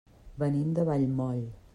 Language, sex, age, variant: Catalan, female, 50-59, Central